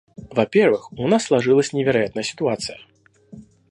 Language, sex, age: Russian, male, 19-29